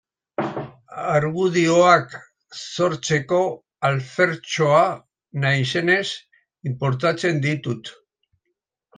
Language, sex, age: Basque, male, 70-79